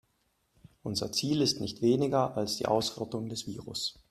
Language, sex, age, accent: German, male, 40-49, Deutschland Deutsch